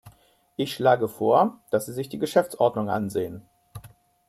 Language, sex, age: German, male, 50-59